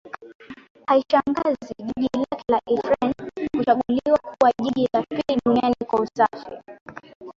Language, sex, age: Swahili, female, 19-29